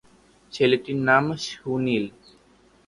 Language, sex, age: Bengali, male, under 19